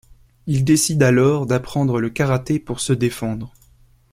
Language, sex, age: French, male, 19-29